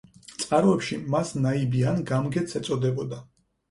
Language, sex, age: Georgian, male, 30-39